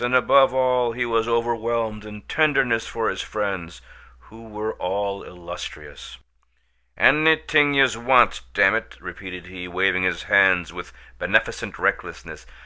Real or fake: real